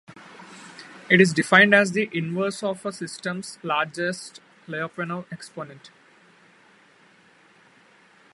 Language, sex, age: English, male, 19-29